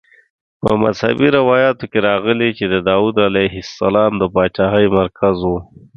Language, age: Pashto, 30-39